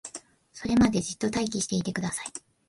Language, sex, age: Japanese, female, 19-29